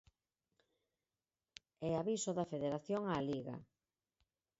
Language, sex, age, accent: Galician, female, 40-49, Central (gheada)